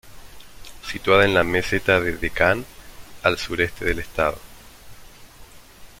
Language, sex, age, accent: Spanish, male, 30-39, Rioplatense: Argentina, Uruguay, este de Bolivia, Paraguay